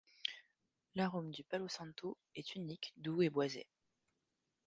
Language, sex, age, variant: French, female, 40-49, Français de métropole